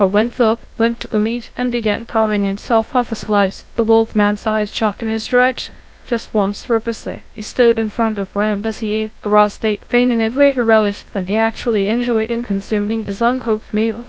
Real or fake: fake